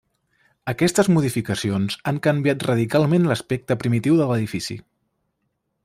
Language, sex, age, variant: Catalan, male, 19-29, Central